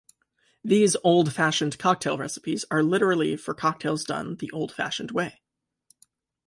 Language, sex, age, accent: English, male, 19-29, United States English